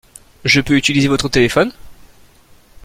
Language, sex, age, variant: French, male, 19-29, Français de métropole